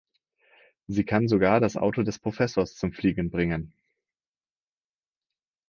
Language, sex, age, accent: German, male, 19-29, Deutschland Deutsch